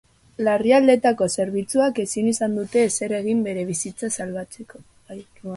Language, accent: Basque, Erdialdekoa edo Nafarra (Gipuzkoa, Nafarroa)